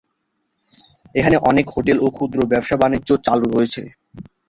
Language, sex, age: Bengali, male, under 19